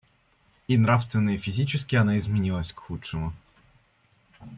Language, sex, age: Russian, male, under 19